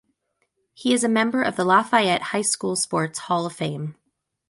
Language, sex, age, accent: English, female, 30-39, United States English